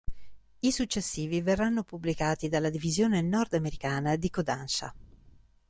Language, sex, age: Italian, female, 50-59